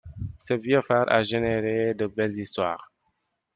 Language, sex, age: French, male, 19-29